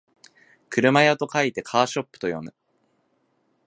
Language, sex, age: Japanese, male, 19-29